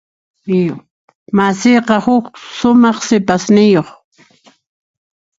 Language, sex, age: Puno Quechua, female, 60-69